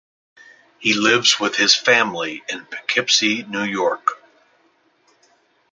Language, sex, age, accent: English, male, 50-59, United States English